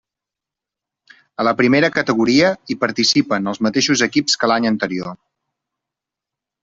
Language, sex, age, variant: Catalan, male, 30-39, Central